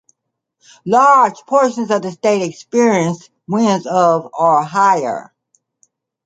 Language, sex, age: English, female, 60-69